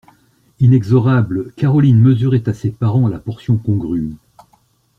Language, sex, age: French, male, 60-69